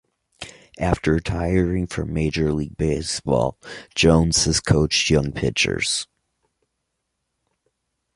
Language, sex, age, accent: English, male, 30-39, United States English